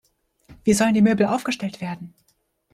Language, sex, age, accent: German, female, under 19, Deutschland Deutsch